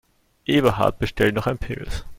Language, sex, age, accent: German, male, 30-39, Österreichisches Deutsch